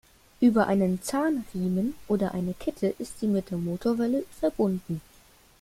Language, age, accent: German, 19-29, Deutschland Deutsch